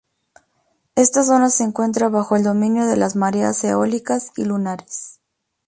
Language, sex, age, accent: Spanish, female, 19-29, México